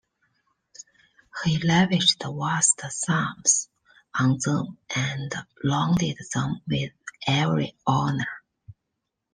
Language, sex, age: English, female, 30-39